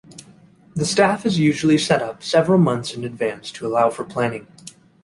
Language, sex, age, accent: English, male, 19-29, United States English